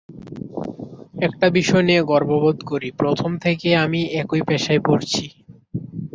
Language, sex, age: Bengali, male, under 19